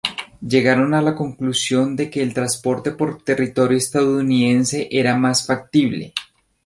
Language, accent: Spanish, Andino-Pacífico: Colombia, Perú, Ecuador, oeste de Bolivia y Venezuela andina